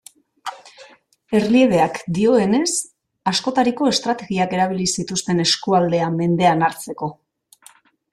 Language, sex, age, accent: Basque, female, 40-49, Mendebalekoa (Araba, Bizkaia, Gipuzkoako mendebaleko herri batzuk)